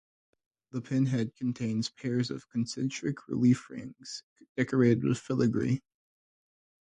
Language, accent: English, United States English